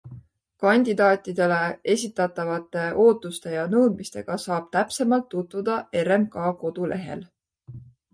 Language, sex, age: Estonian, female, 30-39